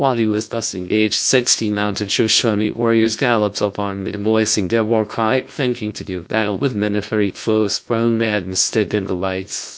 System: TTS, GlowTTS